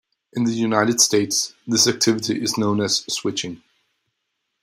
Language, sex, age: English, male, 19-29